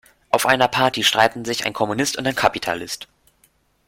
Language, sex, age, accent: German, male, under 19, Deutschland Deutsch